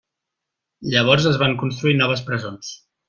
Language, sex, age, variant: Catalan, male, 30-39, Central